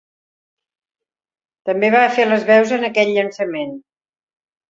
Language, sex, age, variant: Catalan, female, 70-79, Central